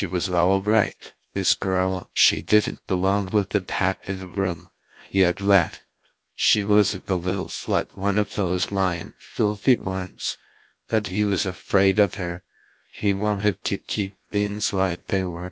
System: TTS, GlowTTS